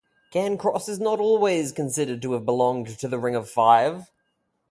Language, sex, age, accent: English, male, 19-29, Australian English